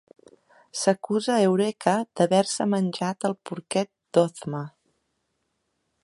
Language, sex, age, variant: Catalan, female, 40-49, Central